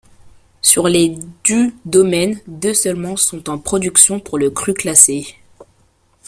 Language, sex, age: French, male, under 19